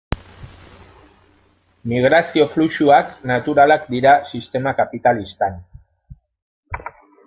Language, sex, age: Basque, male, 30-39